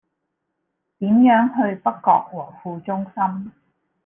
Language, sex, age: Cantonese, female, 19-29